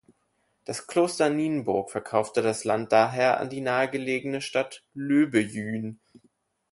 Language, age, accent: German, 19-29, Deutschland Deutsch